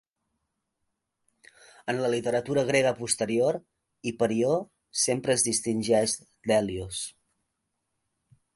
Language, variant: Catalan, Central